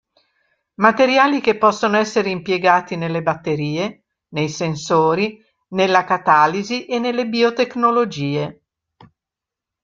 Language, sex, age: Italian, female, 70-79